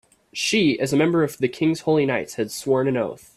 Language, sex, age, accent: English, female, under 19, United States English